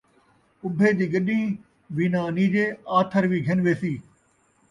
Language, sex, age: Saraiki, male, 50-59